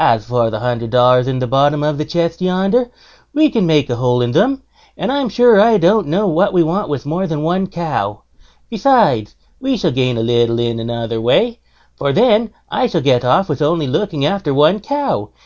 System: none